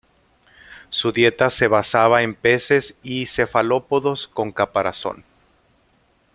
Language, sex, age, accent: Spanish, male, 40-49, México